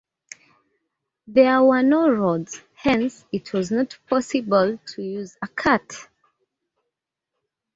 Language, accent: English, England English